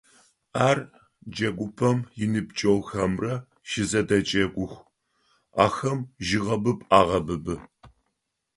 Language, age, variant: Adyghe, 60-69, Адыгабзэ (Кирил, пстэумэ зэдыряе)